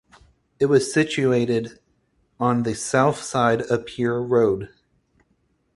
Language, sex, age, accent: English, male, 30-39, United States English